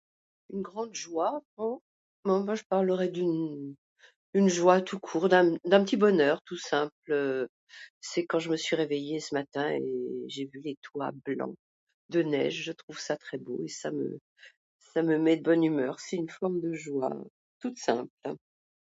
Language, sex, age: French, female, 80-89